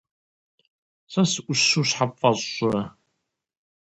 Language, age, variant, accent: Kabardian, 40-49, Адыгэбзэ (Къэбэрдей, Кирил, псоми зэдай), Джылэхъстэней (Gilahsteney)